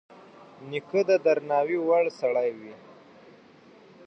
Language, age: Pashto, 30-39